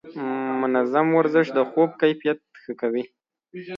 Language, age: Pashto, 30-39